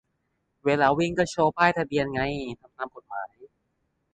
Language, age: Thai, 19-29